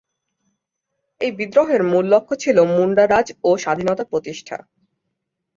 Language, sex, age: Bengali, female, 19-29